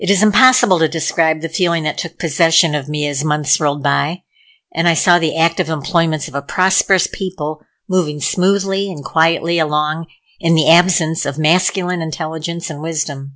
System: none